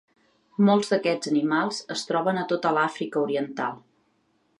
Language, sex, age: Catalan, female, 40-49